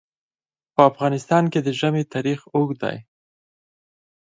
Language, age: Pashto, 30-39